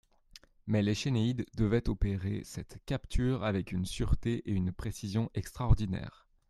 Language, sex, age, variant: French, male, 30-39, Français de métropole